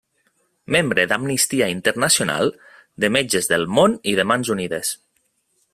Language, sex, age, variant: Catalan, male, 30-39, Nord-Occidental